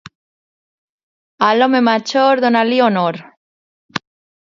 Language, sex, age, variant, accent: Catalan, female, 30-39, Valencià central, valencià